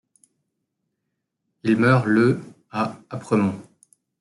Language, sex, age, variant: French, male, 19-29, Français de métropole